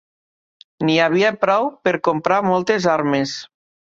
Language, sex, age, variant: Catalan, male, 40-49, Nord-Occidental